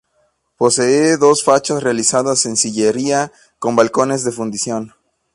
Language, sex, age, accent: Spanish, male, 19-29, México